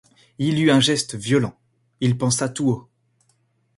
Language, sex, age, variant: French, male, 19-29, Français de métropole